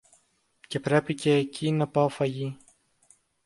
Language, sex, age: Greek, male, under 19